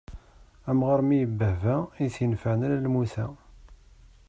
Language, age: Kabyle, 30-39